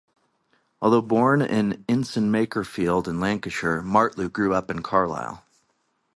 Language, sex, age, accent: English, male, 30-39, United States English